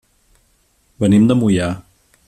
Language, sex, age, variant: Catalan, male, 40-49, Central